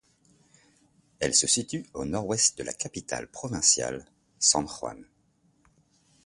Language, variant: French, Français de métropole